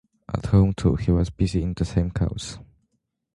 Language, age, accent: English, under 19, United States English